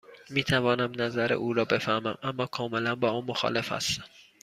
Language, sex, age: Persian, male, 30-39